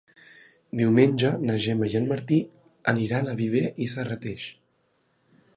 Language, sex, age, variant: Catalan, male, 19-29, Central